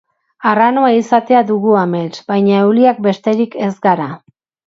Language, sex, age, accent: Basque, female, 40-49, Erdialdekoa edo Nafarra (Gipuzkoa, Nafarroa)